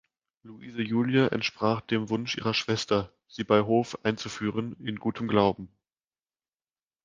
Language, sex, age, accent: German, male, 19-29, Deutschland Deutsch